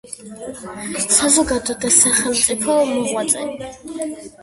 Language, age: Georgian, under 19